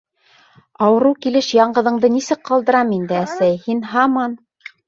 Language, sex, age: Bashkir, female, 30-39